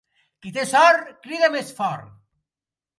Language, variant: Catalan, Central